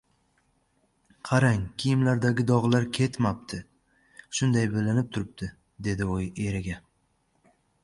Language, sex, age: Uzbek, male, 19-29